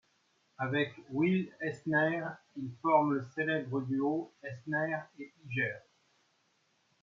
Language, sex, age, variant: French, male, 60-69, Français de métropole